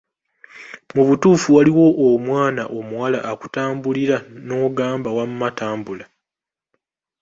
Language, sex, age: Ganda, male, 19-29